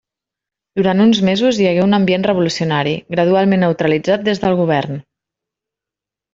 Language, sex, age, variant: Catalan, female, 30-39, Central